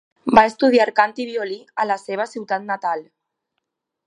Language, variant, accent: Catalan, Valencià central, valencià